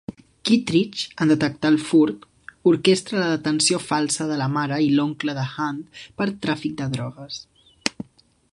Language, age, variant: Catalan, 19-29, Central